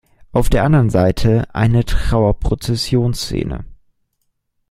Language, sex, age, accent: German, male, 19-29, Deutschland Deutsch